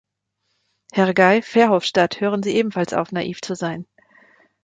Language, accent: German, Deutschland Deutsch